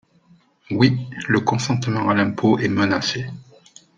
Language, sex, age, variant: French, male, 40-49, Français de métropole